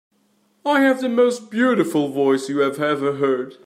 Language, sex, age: English, male, 30-39